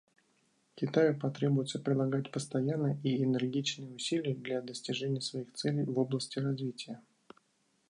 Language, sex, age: Russian, male, 40-49